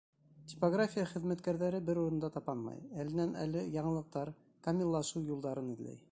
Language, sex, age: Bashkir, male, 40-49